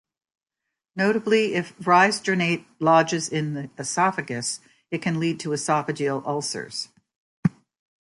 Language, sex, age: English, female, 60-69